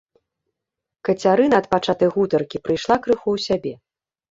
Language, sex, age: Belarusian, female, 30-39